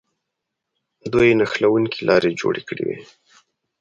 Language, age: Pashto, 19-29